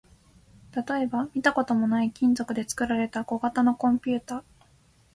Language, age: Japanese, 19-29